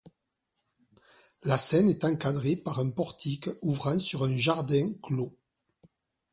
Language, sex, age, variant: French, male, 40-49, Français de métropole